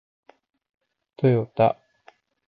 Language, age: Japanese, 40-49